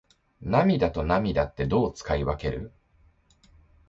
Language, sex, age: Japanese, male, 19-29